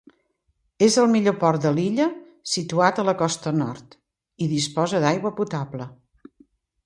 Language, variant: Catalan, Central